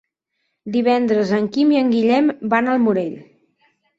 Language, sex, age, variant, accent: Catalan, female, 30-39, Central, Neutre